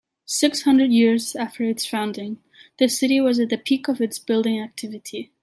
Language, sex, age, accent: English, female, under 19, United States English